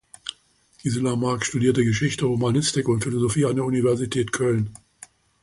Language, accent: German, Deutschland Deutsch